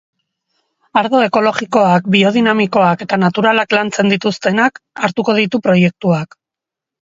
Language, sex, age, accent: Basque, female, 40-49, Erdialdekoa edo Nafarra (Gipuzkoa, Nafarroa)